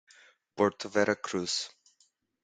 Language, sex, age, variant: Portuguese, male, 19-29, Portuguese (Brasil)